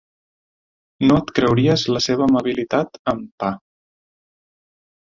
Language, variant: Catalan, Central